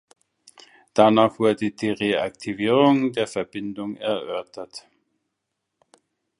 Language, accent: German, Deutschland Deutsch